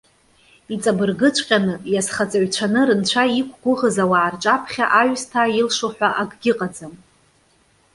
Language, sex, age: Abkhazian, female, 30-39